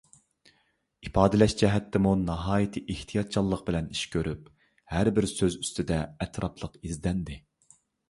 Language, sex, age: Uyghur, male, 30-39